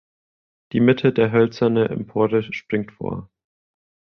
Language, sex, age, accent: German, male, 19-29, Deutschland Deutsch